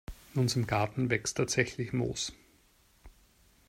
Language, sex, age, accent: German, male, 30-39, Österreichisches Deutsch